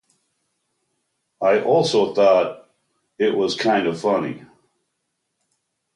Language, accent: English, United States English